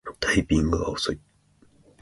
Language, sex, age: Japanese, male, 19-29